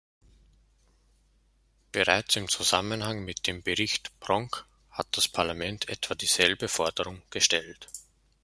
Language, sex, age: German, male, 19-29